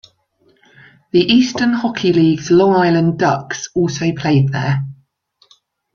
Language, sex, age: English, female, 40-49